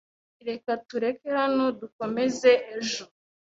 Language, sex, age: Kinyarwanda, female, 19-29